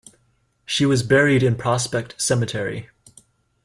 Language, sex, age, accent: English, male, 19-29, United States English